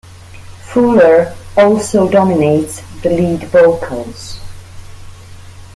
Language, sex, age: English, female, 30-39